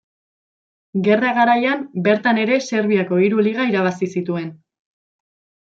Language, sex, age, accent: Basque, female, 19-29, Mendebalekoa (Araba, Bizkaia, Gipuzkoako mendebaleko herri batzuk)